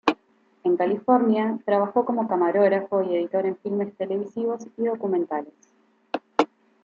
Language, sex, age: Spanish, female, 19-29